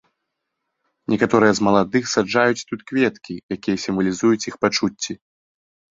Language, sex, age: Belarusian, male, under 19